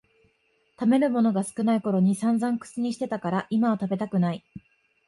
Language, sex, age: Japanese, female, 19-29